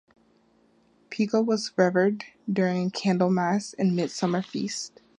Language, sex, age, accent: English, female, 19-29, United States English